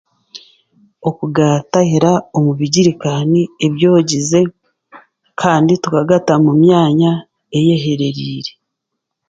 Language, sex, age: Chiga, female, 40-49